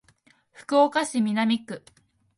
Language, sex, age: Japanese, female, 19-29